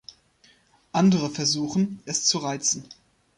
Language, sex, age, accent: German, male, 19-29, Deutschland Deutsch